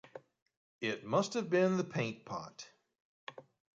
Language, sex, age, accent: English, male, 70-79, United States English